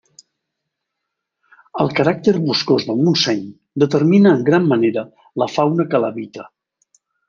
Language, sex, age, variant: Catalan, male, 60-69, Central